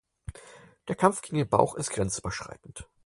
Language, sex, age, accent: German, male, 30-39, Deutschland Deutsch